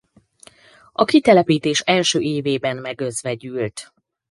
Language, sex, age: Hungarian, female, 40-49